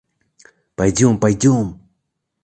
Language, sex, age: Russian, male, 19-29